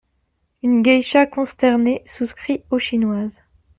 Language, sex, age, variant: French, female, 19-29, Français de métropole